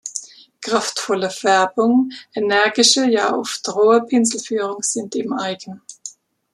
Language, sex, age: German, female, 50-59